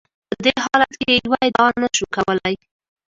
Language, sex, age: Pashto, female, 19-29